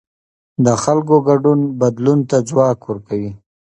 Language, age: Pashto, 30-39